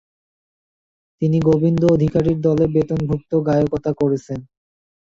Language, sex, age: Bengali, male, 19-29